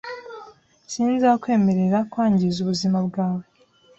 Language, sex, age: Kinyarwanda, female, 19-29